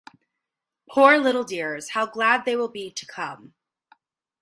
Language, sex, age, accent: English, female, 19-29, United States English